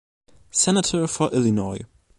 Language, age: English, under 19